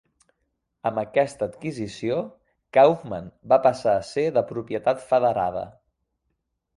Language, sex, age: Catalan, male, 40-49